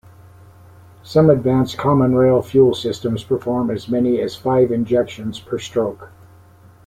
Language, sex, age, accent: English, male, 60-69, Canadian English